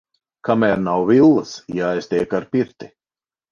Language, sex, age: Latvian, male, 50-59